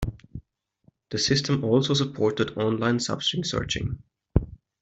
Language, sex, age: English, male, 30-39